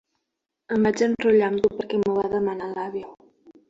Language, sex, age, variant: Catalan, female, 19-29, Central